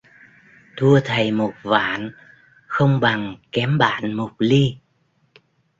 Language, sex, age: Vietnamese, male, 60-69